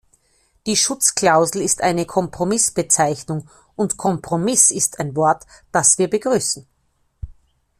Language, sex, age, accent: German, female, 50-59, Österreichisches Deutsch